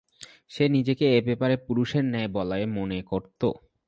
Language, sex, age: Bengali, male, 19-29